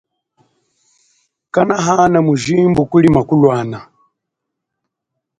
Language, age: Chokwe, 40-49